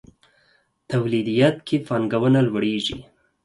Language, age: Pashto, 30-39